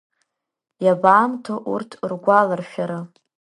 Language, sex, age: Abkhazian, female, under 19